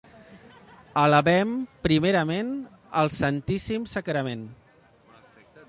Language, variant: Catalan, Central